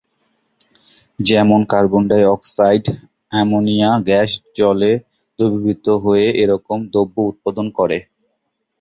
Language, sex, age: Bengali, male, 19-29